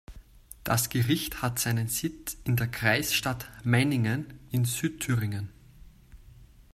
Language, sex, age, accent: German, male, 19-29, Österreichisches Deutsch